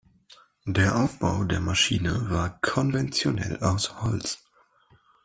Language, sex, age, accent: German, male, under 19, Deutschland Deutsch